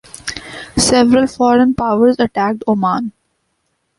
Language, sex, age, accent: English, female, 19-29, India and South Asia (India, Pakistan, Sri Lanka)